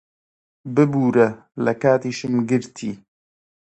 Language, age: Central Kurdish, 19-29